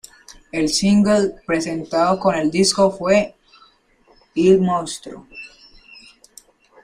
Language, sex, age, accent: Spanish, male, under 19, Andino-Pacífico: Colombia, Perú, Ecuador, oeste de Bolivia y Venezuela andina